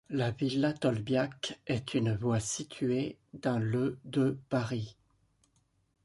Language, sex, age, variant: French, male, 50-59, Français de métropole